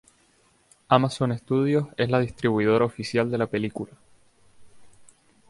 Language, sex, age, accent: Spanish, male, 19-29, España: Islas Canarias